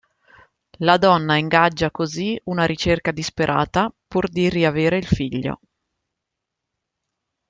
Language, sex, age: Italian, female, 40-49